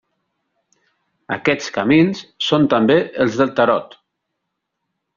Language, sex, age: Catalan, male, 40-49